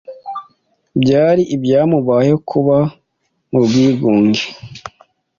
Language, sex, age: Kinyarwanda, male, 19-29